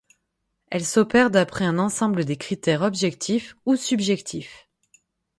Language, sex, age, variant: French, female, 30-39, Français de métropole